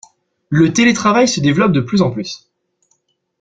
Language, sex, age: French, male, 19-29